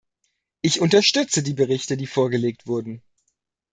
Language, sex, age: German, male, 30-39